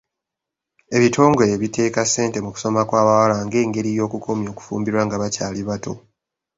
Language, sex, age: Ganda, male, 19-29